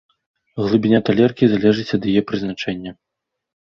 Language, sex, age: Belarusian, male, 19-29